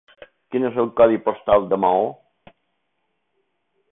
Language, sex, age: Catalan, male, 60-69